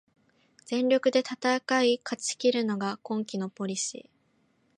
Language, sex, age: Japanese, female, 19-29